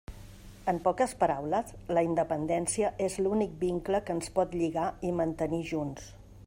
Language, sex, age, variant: Catalan, female, 50-59, Central